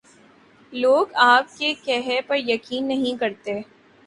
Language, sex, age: Urdu, female, 19-29